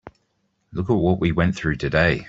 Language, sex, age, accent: English, male, 30-39, England English